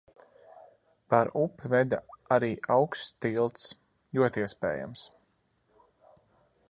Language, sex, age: Latvian, male, 30-39